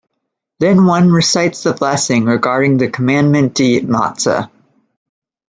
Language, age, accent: English, 19-29, United States English